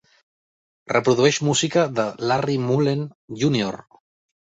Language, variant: Catalan, Central